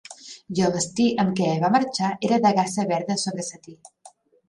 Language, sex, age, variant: Catalan, female, 30-39, Central